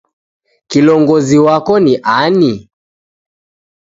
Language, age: Taita, 19-29